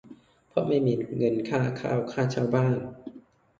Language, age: Thai, 19-29